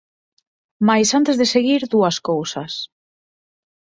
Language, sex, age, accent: Galician, female, 19-29, Normativo (estándar)